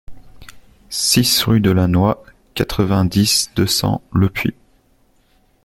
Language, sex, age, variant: French, male, 19-29, Français de métropole